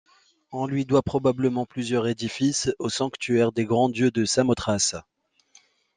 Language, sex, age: French, male, 30-39